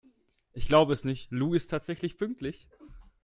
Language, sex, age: German, male, 19-29